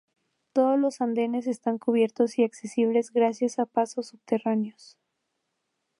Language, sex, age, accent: Spanish, female, 19-29, México